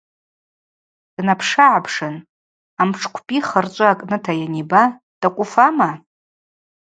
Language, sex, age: Abaza, female, 40-49